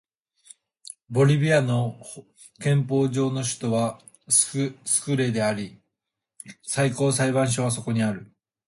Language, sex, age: Japanese, male, 19-29